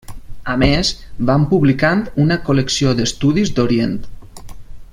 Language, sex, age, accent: Catalan, male, 30-39, valencià